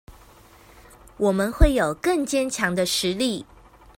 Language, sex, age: Chinese, female, 30-39